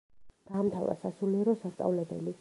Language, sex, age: Georgian, female, 19-29